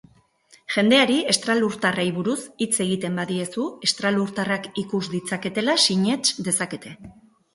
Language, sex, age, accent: Basque, female, 40-49, Erdialdekoa edo Nafarra (Gipuzkoa, Nafarroa)